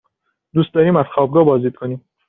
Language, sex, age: Persian, male, under 19